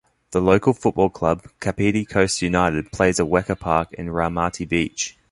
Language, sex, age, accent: English, male, 19-29, Australian English